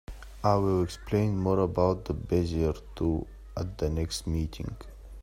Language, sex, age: English, male, 30-39